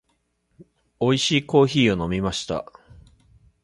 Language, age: Japanese, 40-49